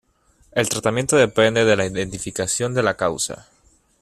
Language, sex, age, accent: Spanish, male, 19-29, Caribe: Cuba, Venezuela, Puerto Rico, República Dominicana, Panamá, Colombia caribeña, México caribeño, Costa del golfo de México